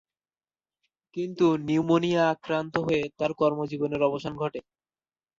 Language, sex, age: Bengali, male, under 19